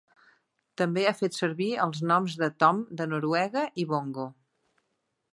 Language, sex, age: Catalan, female, 50-59